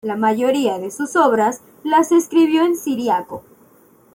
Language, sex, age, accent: Spanish, female, 19-29, México